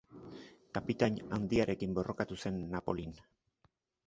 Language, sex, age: Basque, male, 50-59